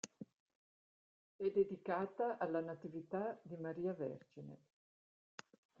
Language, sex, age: Italian, female, 60-69